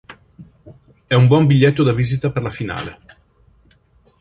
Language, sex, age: Italian, male, 50-59